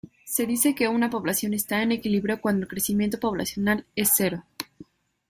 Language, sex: Spanish, female